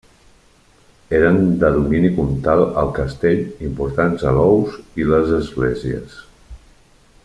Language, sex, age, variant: Catalan, male, 40-49, Central